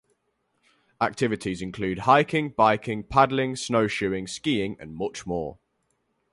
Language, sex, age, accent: English, male, 90+, England English